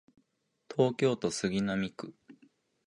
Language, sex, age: Japanese, male, 19-29